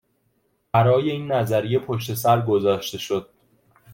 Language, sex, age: Persian, male, 19-29